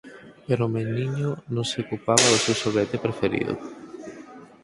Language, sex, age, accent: Galician, male, 19-29, Normativo (estándar)